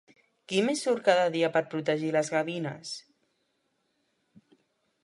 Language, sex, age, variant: Catalan, male, 19-29, Central